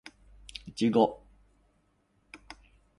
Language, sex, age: Japanese, male, 60-69